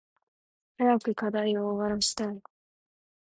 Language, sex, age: Japanese, female, under 19